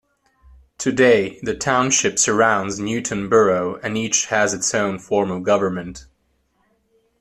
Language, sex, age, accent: English, male, 19-29, England English